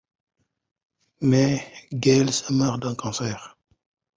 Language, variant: French, Français d'Afrique subsaharienne et des îles africaines